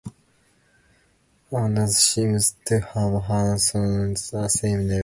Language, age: English, 19-29